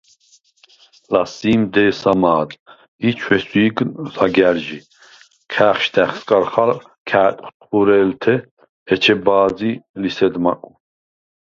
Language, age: Svan, 30-39